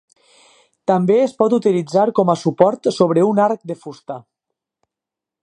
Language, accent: Catalan, valencià